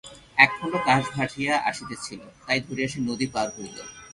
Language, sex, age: Bengali, male, 30-39